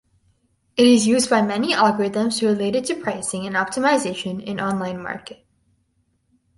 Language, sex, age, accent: English, female, under 19, United States English